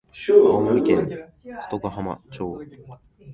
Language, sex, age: Japanese, male, 19-29